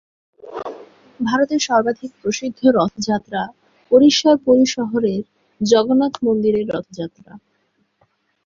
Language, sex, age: Bengali, female, under 19